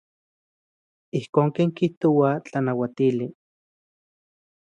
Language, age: Central Puebla Nahuatl, 30-39